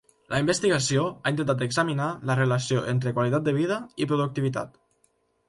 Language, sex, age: Catalan, male, under 19